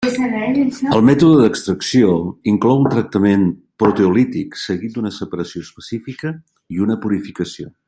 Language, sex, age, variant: Catalan, male, 50-59, Central